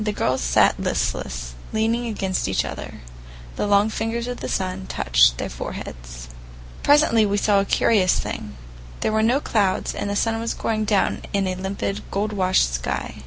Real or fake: real